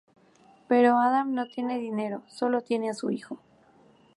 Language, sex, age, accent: Spanish, female, 19-29, México